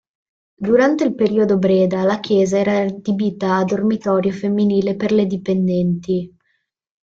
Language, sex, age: Italian, female, 19-29